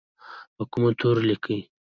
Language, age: Pashto, 19-29